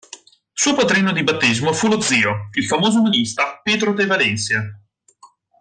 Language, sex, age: Italian, male, 19-29